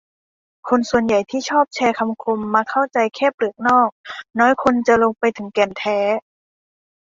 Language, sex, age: Thai, female, 19-29